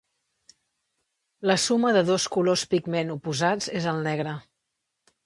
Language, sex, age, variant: Catalan, female, 40-49, Central